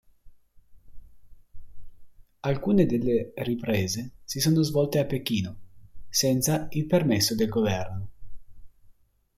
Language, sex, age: Italian, male, 19-29